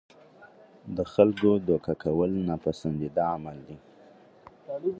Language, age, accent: Pashto, 19-29, کندهارۍ لهجه